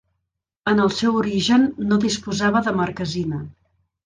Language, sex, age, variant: Catalan, female, 40-49, Central